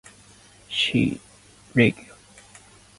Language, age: English, 19-29